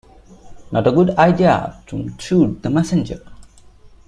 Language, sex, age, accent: English, male, 19-29, India and South Asia (India, Pakistan, Sri Lanka)